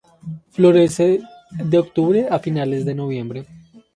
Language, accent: Spanish, Caribe: Cuba, Venezuela, Puerto Rico, República Dominicana, Panamá, Colombia caribeña, México caribeño, Costa del golfo de México